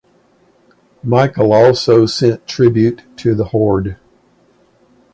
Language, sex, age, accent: English, male, 60-69, United States English